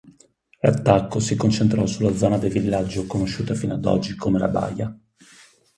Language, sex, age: Italian, male, 40-49